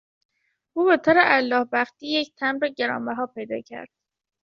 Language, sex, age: Persian, female, under 19